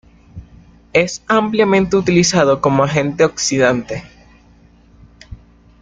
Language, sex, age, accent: Spanish, male, 19-29, Caribe: Cuba, Venezuela, Puerto Rico, República Dominicana, Panamá, Colombia caribeña, México caribeño, Costa del golfo de México